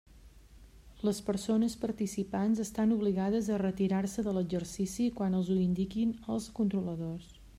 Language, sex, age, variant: Catalan, female, 40-49, Central